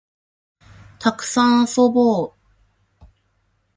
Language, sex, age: Japanese, female, 19-29